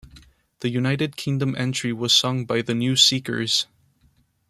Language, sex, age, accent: English, male, 19-29, United States English